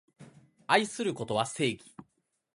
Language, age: Japanese, 19-29